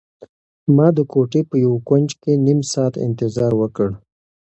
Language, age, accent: Pashto, 30-39, پکتیا ولایت، احمدزی